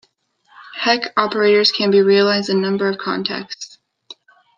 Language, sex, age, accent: English, male, 19-29, United States English